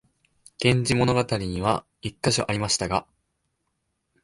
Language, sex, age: Japanese, male, 19-29